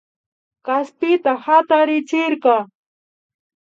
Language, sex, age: Imbabura Highland Quichua, female, 30-39